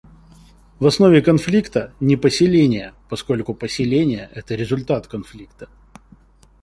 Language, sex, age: Russian, male, 19-29